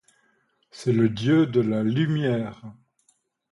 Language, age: French, 50-59